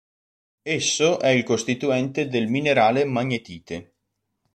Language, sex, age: Italian, male, 19-29